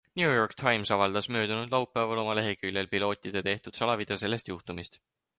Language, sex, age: Estonian, male, 19-29